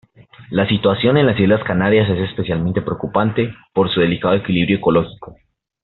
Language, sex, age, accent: Spanish, male, 19-29, Andino-Pacífico: Colombia, Perú, Ecuador, oeste de Bolivia y Venezuela andina